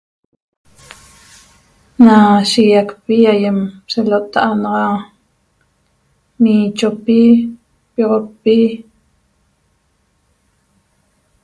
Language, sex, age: Toba, female, 40-49